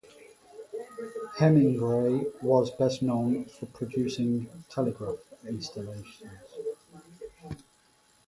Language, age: English, 30-39